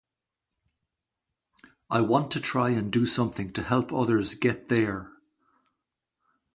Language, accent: English, Irish English